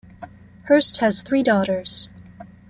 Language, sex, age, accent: English, female, 19-29, United States English